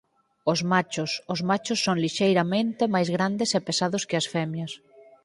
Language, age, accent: Galician, 40-49, Oriental (común en zona oriental)